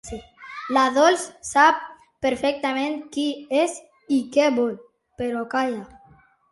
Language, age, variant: Catalan, under 19, Central